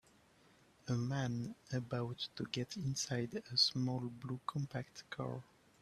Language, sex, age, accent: English, male, 19-29, United States English